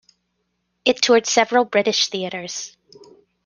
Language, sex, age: English, female, 30-39